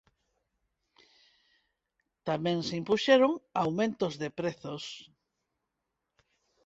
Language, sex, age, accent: Galician, female, 50-59, Normativo (estándar); Neofalante